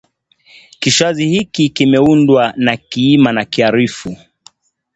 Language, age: Swahili, 19-29